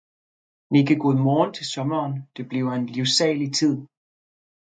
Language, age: Danish, 30-39